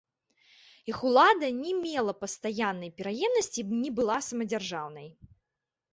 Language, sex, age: Belarusian, female, 30-39